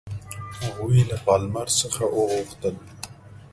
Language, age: Pashto, 30-39